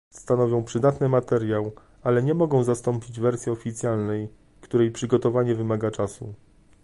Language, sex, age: Polish, male, 30-39